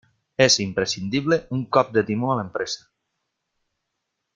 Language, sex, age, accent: Catalan, male, 40-49, valencià